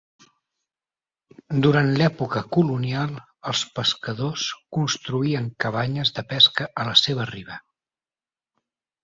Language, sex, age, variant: Catalan, male, 50-59, Central